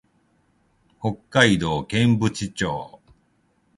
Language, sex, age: Japanese, male, 50-59